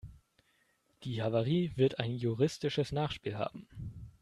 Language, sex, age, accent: German, male, 19-29, Deutschland Deutsch